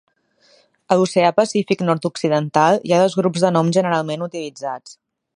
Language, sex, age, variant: Catalan, female, 30-39, Nord-Occidental